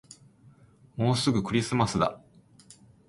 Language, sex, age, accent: Japanese, male, 40-49, 関西弁